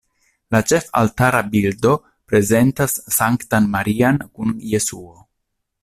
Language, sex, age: Esperanto, male, 30-39